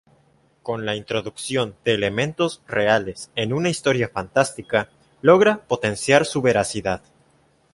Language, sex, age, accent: Spanish, male, 19-29, México